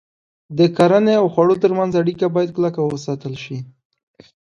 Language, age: Pashto, under 19